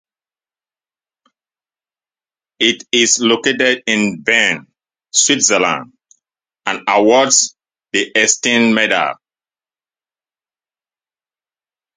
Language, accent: English, United States English; England English